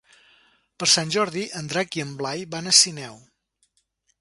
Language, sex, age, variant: Catalan, male, 60-69, Septentrional